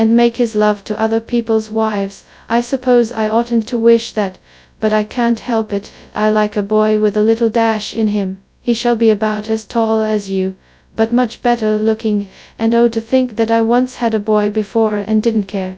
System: TTS, FastPitch